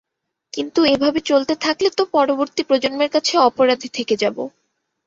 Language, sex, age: Bengali, female, 19-29